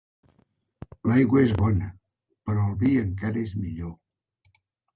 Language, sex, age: Catalan, male, 60-69